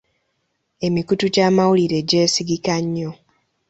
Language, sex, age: Ganda, female, 19-29